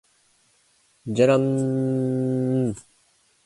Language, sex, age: Japanese, male, 19-29